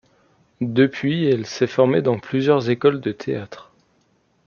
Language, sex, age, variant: French, male, 19-29, Français de métropole